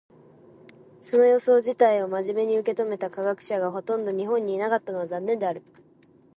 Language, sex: Japanese, female